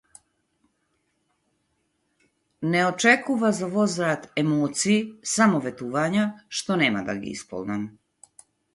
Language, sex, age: Macedonian, male, 19-29